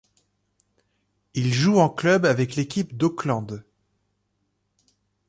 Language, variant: French, Français de métropole